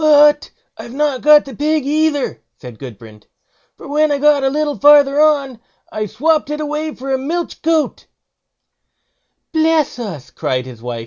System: none